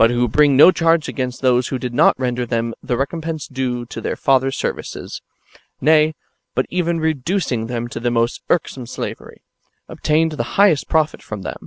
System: none